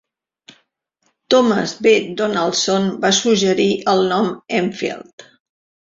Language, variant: Catalan, Central